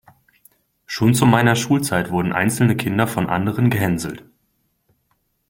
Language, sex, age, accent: German, male, 30-39, Deutschland Deutsch